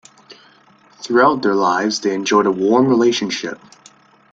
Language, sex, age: English, male, 19-29